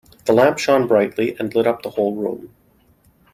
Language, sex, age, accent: English, male, 30-39, United States English